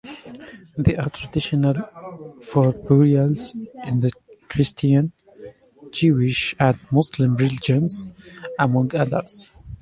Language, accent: English, United States English